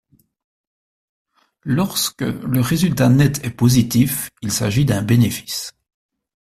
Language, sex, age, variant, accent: French, male, 50-59, Français d'Europe, Français de Belgique